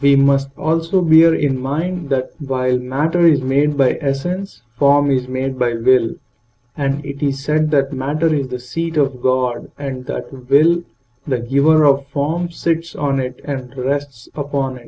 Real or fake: real